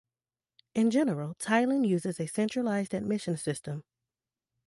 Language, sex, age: English, female, 30-39